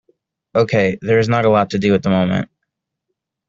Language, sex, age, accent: English, male, 19-29, United States English